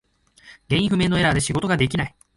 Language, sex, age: Japanese, male, 19-29